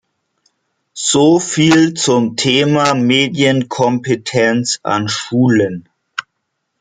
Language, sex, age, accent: German, male, 30-39, Deutschland Deutsch